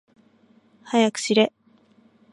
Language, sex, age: Japanese, female, under 19